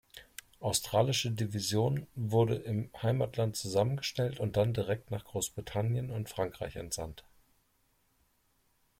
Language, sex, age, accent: German, male, 40-49, Deutschland Deutsch